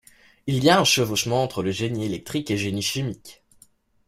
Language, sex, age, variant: French, male, under 19, Français de métropole